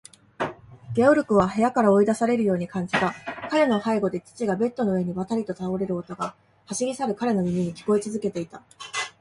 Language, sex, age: Japanese, male, 19-29